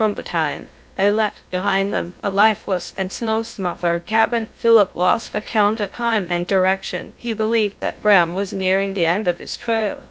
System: TTS, GlowTTS